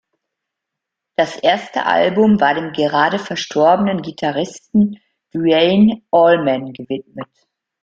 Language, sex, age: German, female, 60-69